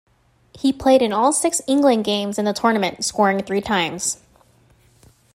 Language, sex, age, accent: English, female, 19-29, United States English